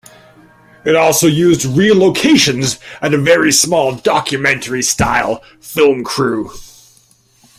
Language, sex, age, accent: English, male, 40-49, Canadian English